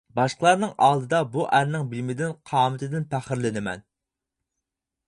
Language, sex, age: Uyghur, male, 19-29